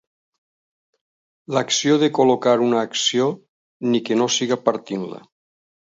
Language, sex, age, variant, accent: Catalan, male, 60-69, Valencià central, valencià